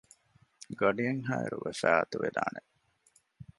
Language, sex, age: Divehi, male, 30-39